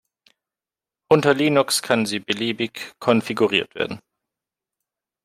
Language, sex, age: German, male, 30-39